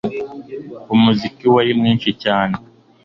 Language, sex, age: Kinyarwanda, male, under 19